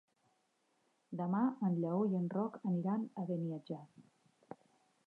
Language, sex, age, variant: Catalan, female, 40-49, Central